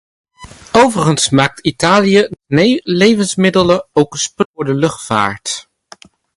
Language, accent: Dutch, Nederlands Nederlands